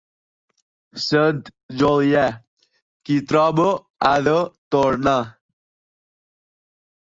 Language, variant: Catalan, Balear